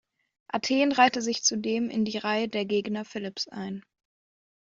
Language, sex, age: German, female, under 19